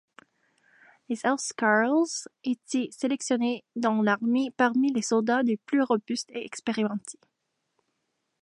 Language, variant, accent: French, Français d'Amérique du Nord, Français du Canada